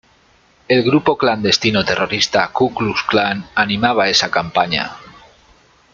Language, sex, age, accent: Spanish, male, 30-39, España: Centro-Sur peninsular (Madrid, Toledo, Castilla-La Mancha)